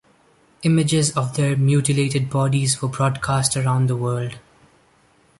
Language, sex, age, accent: English, male, 19-29, India and South Asia (India, Pakistan, Sri Lanka)